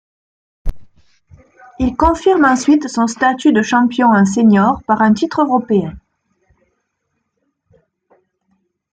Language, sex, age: French, female, 40-49